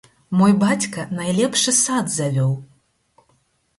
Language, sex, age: Belarusian, female, 30-39